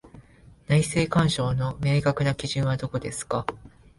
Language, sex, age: Japanese, male, 19-29